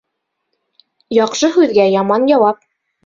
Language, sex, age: Bashkir, female, 30-39